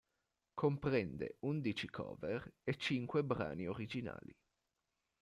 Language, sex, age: Italian, male, 19-29